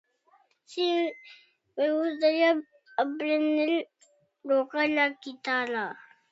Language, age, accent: Spanish, under 19, Andino-Pacífico: Colombia, Perú, Ecuador, oeste de Bolivia y Venezuela andina